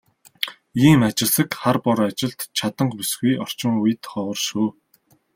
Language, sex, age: Mongolian, male, 19-29